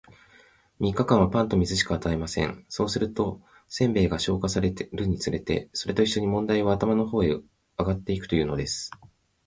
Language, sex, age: Japanese, male, 30-39